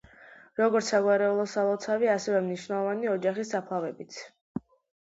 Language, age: Georgian, under 19